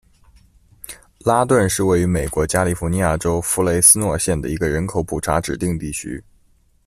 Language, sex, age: Chinese, male, under 19